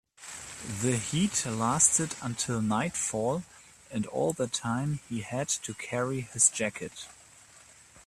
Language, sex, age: English, male, 30-39